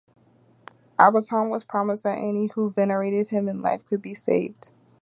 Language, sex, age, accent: English, female, 19-29, United States English